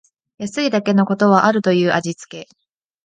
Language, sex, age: Japanese, female, under 19